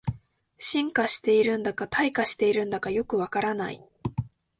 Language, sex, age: Japanese, female, under 19